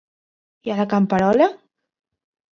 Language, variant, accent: Catalan, Central, central